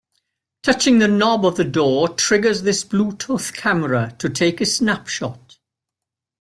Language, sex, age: English, male, 80-89